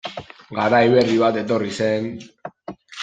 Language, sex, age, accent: Basque, male, under 19, Mendebalekoa (Araba, Bizkaia, Gipuzkoako mendebaleko herri batzuk)